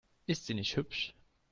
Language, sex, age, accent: German, male, 19-29, Deutschland Deutsch